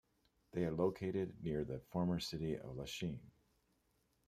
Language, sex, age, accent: English, male, 50-59, United States English